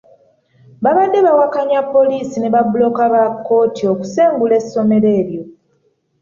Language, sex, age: Ganda, female, 30-39